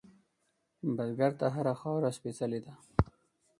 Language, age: Pashto, 19-29